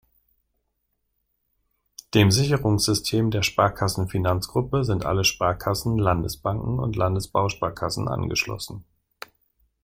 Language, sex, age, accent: German, male, 40-49, Deutschland Deutsch